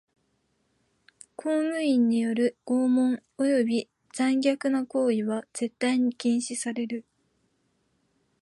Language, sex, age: Japanese, female, 19-29